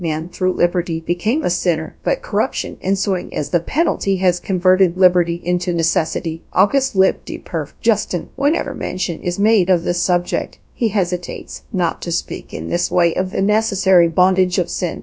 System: TTS, GradTTS